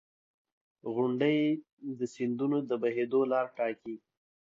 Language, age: Pashto, 30-39